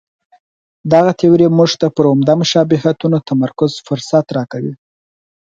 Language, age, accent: Pashto, 19-29, کندهارۍ لهجه